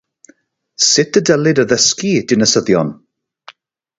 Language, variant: Welsh, South-Western Welsh